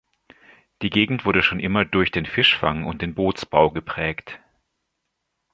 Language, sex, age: German, male, 40-49